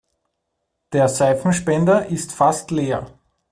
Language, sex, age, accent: German, male, 30-39, Österreichisches Deutsch